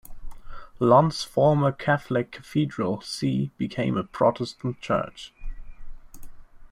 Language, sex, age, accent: English, male, under 19, German Accent